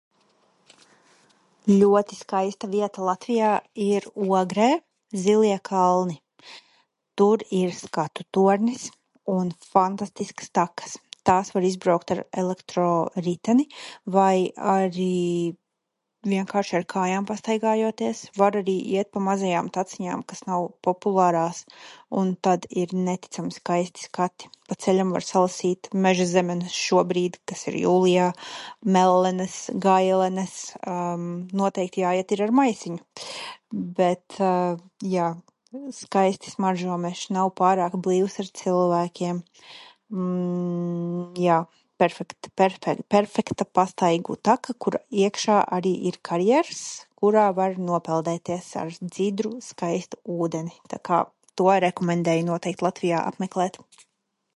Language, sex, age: Latvian, female, 30-39